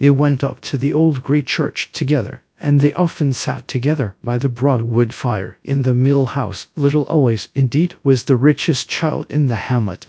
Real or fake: fake